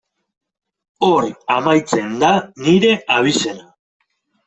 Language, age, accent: Basque, 30-39, Mendebalekoa (Araba, Bizkaia, Gipuzkoako mendebaleko herri batzuk)